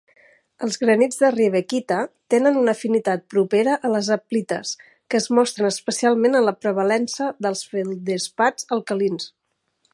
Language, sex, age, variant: Catalan, female, 50-59, Central